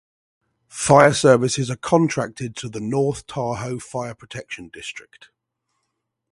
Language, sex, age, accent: English, male, 40-49, England English